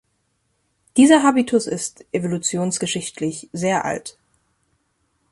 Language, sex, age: German, female, 19-29